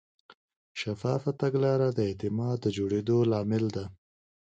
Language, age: Pashto, 19-29